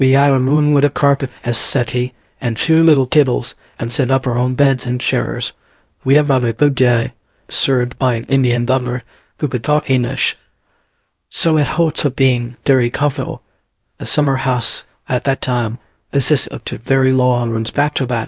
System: TTS, VITS